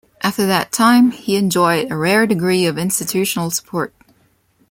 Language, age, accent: English, 19-29, Filipino